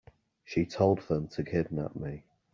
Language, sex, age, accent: English, male, 30-39, England English